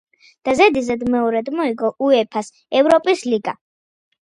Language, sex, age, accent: Georgian, female, 40-49, ჩვეულებრივი